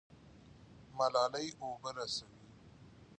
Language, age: Pashto, 30-39